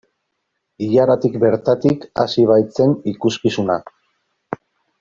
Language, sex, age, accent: Basque, male, 40-49, Mendebalekoa (Araba, Bizkaia, Gipuzkoako mendebaleko herri batzuk)